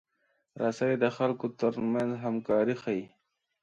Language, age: Pashto, 30-39